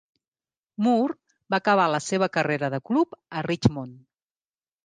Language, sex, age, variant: Catalan, female, 40-49, Central